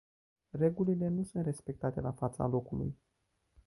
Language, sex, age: Romanian, male, 19-29